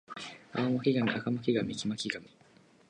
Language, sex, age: Japanese, male, 19-29